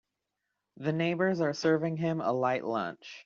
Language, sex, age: English, male, 19-29